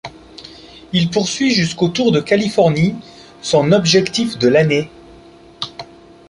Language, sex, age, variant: French, male, 40-49, Français de métropole